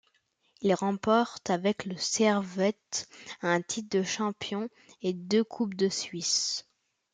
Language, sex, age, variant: French, male, under 19, Français de métropole